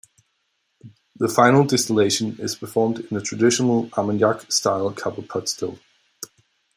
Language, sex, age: English, male, 19-29